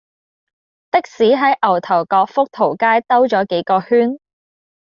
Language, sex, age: Cantonese, female, under 19